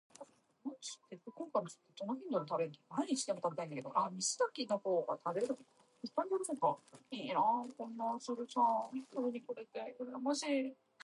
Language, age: English, 19-29